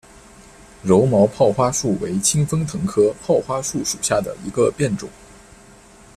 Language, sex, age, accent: Chinese, male, 19-29, 出生地：河南省